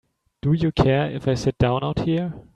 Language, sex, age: English, male, 19-29